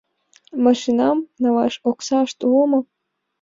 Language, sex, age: Mari, female, under 19